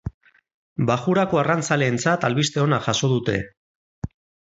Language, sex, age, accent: Basque, male, 40-49, Mendebalekoa (Araba, Bizkaia, Gipuzkoako mendebaleko herri batzuk)